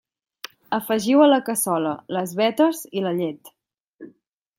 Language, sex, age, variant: Catalan, female, under 19, Central